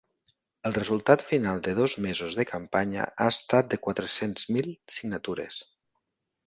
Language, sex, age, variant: Catalan, male, 40-49, Nord-Occidental